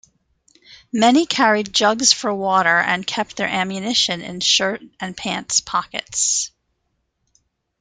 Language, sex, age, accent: English, female, 50-59, United States English